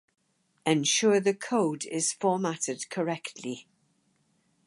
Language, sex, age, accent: English, female, 80-89, England English